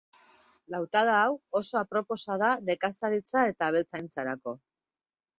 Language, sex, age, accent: Basque, female, 50-59, Mendebalekoa (Araba, Bizkaia, Gipuzkoako mendebaleko herri batzuk)